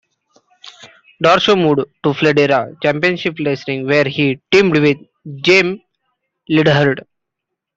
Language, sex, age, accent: English, male, 19-29, India and South Asia (India, Pakistan, Sri Lanka)